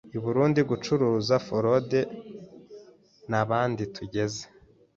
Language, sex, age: Kinyarwanda, male, 19-29